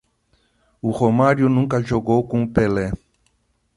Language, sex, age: Portuguese, male, 60-69